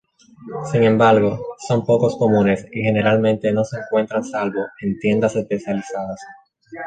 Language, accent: Spanish, Caribe: Cuba, Venezuela, Puerto Rico, República Dominicana, Panamá, Colombia caribeña, México caribeño, Costa del golfo de México